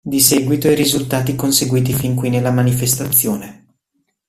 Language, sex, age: Italian, male, 19-29